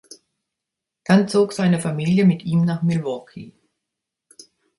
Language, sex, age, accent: German, female, 60-69, Deutschland Deutsch